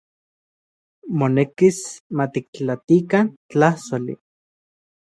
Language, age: Central Puebla Nahuatl, 30-39